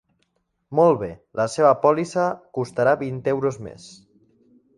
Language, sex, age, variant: Catalan, male, under 19, Central